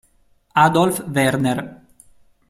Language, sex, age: Italian, male, 30-39